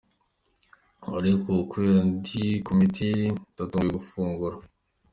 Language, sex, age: Kinyarwanda, male, under 19